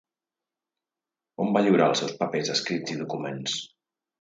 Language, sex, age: Catalan, male, 40-49